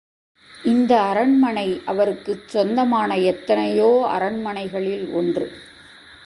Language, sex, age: Tamil, female, 40-49